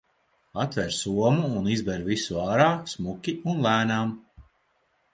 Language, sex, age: Latvian, male, 30-39